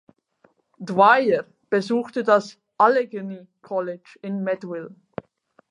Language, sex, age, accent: German, female, 30-39, Schweizerdeutsch